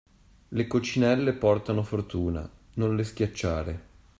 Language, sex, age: Italian, male, 30-39